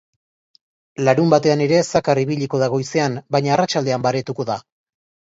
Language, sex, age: Basque, male, 30-39